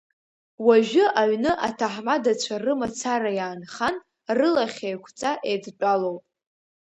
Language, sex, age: Abkhazian, female, under 19